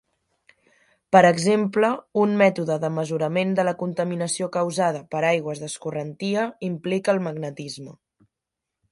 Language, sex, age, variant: Catalan, female, 19-29, Central